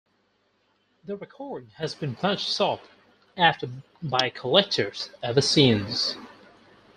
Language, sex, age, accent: English, male, 19-29, England English